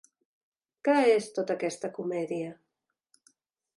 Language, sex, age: Catalan, female, 50-59